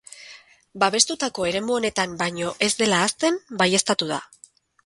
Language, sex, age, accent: Basque, female, 40-49, Erdialdekoa edo Nafarra (Gipuzkoa, Nafarroa)